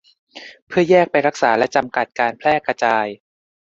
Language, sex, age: Thai, male, 30-39